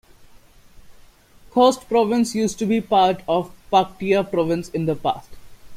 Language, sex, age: English, male, 19-29